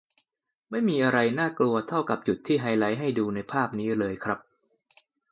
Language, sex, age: Thai, male, 19-29